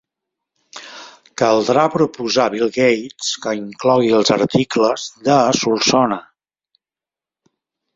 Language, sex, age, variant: Catalan, male, 50-59, Central